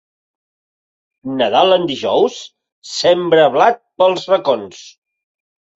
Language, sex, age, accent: Catalan, male, 40-49, Català central